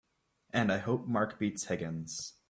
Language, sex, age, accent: English, male, 19-29, Canadian English